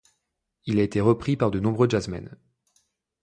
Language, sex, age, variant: French, male, 19-29, Français de métropole